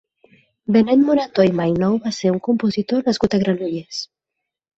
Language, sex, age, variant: Catalan, female, 30-39, Central